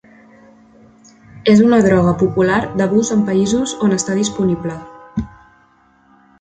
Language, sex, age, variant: Catalan, female, 19-29, Central